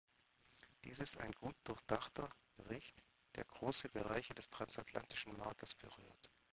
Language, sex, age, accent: German, male, 40-49, Deutschland Deutsch